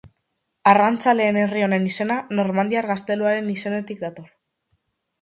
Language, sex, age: Basque, female, under 19